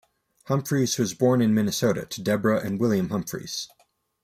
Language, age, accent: English, 19-29, United States English